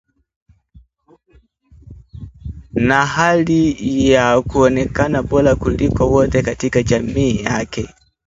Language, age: Swahili, 19-29